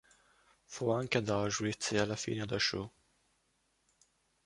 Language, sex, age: Italian, male, 19-29